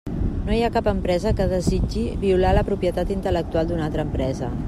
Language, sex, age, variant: Catalan, female, 40-49, Central